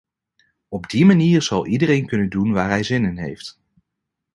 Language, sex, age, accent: Dutch, male, 30-39, Nederlands Nederlands